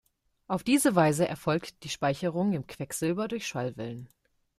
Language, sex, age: German, female, 19-29